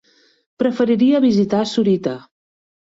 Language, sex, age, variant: Catalan, female, 50-59, Central